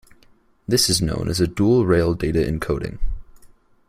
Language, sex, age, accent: English, male, under 19, United States English